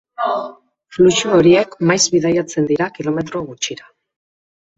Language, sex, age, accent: Basque, female, 50-59, Mendebalekoa (Araba, Bizkaia, Gipuzkoako mendebaleko herri batzuk)